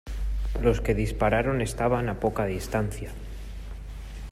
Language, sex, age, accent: Spanish, male, 19-29, España: Centro-Sur peninsular (Madrid, Toledo, Castilla-La Mancha)